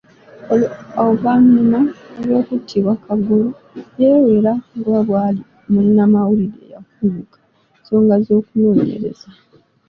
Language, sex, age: Ganda, female, 19-29